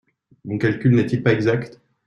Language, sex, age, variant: French, male, 40-49, Français de métropole